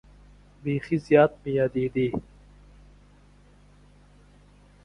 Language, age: Pashto, 40-49